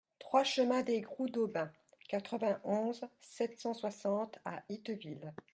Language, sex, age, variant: French, female, 50-59, Français de métropole